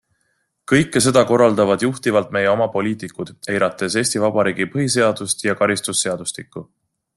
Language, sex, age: Estonian, male, 30-39